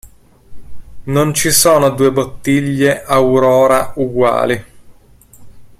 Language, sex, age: Italian, male, 30-39